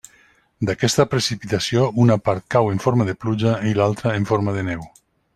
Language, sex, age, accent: Catalan, male, 50-59, valencià